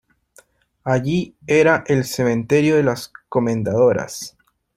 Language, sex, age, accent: Spanish, male, 19-29, Andino-Pacífico: Colombia, Perú, Ecuador, oeste de Bolivia y Venezuela andina